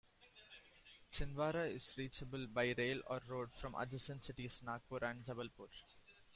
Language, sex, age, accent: English, male, 19-29, India and South Asia (India, Pakistan, Sri Lanka)